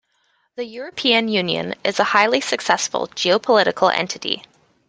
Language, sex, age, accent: English, female, 19-29, Canadian English